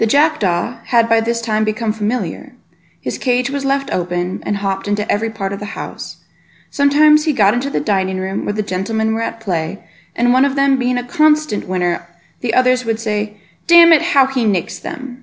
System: none